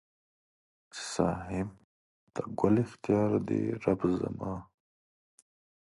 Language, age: Pashto, 19-29